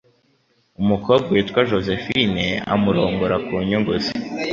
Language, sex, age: Kinyarwanda, male, under 19